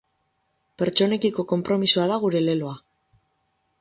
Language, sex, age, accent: Basque, female, 19-29, Mendebalekoa (Araba, Bizkaia, Gipuzkoako mendebaleko herri batzuk)